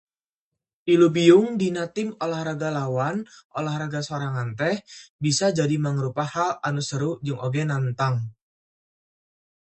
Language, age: Sundanese, 19-29